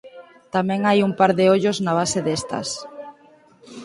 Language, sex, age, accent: Galician, female, 19-29, Normativo (estándar)